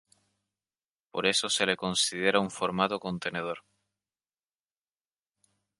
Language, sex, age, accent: Spanish, male, 19-29, España: Islas Canarias